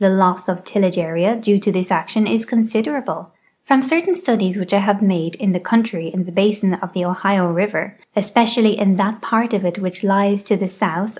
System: none